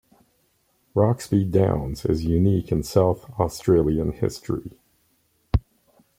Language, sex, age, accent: English, male, 60-69, Canadian English